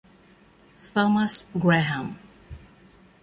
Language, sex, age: Italian, female, 50-59